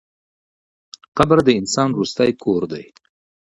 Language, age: Pashto, 40-49